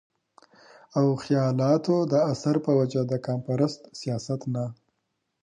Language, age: Pashto, 19-29